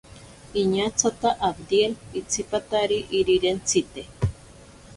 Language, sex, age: Ashéninka Perené, female, 40-49